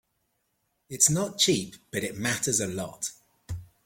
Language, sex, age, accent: English, male, 40-49, England English